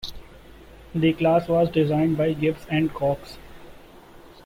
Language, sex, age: English, male, 19-29